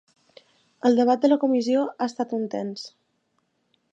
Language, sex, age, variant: Catalan, female, 19-29, Balear